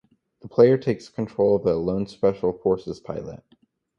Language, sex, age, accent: English, male, under 19, United States English